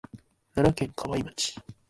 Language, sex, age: Japanese, male, under 19